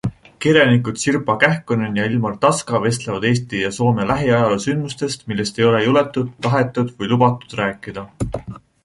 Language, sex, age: Estonian, male, 19-29